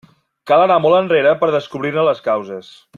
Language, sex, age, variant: Catalan, male, 30-39, Central